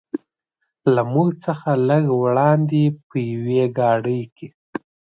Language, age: Pashto, 19-29